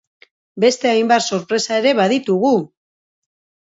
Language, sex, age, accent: Basque, female, 40-49, Mendebalekoa (Araba, Bizkaia, Gipuzkoako mendebaleko herri batzuk)